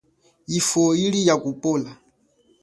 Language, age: Chokwe, 40-49